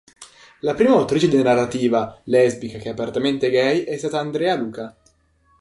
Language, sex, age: Italian, male, under 19